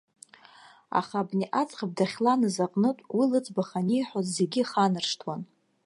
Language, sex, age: Abkhazian, female, 30-39